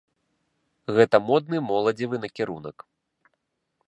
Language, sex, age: Belarusian, male, 30-39